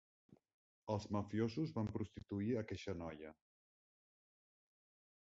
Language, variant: Catalan, Central